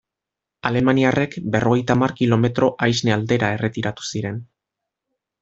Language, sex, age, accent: Basque, male, 30-39, Mendebalekoa (Araba, Bizkaia, Gipuzkoako mendebaleko herri batzuk)